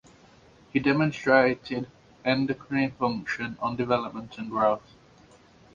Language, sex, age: English, male, 19-29